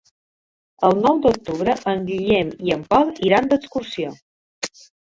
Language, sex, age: Catalan, female, 40-49